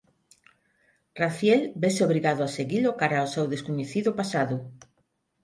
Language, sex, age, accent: Galician, female, 50-59, Neofalante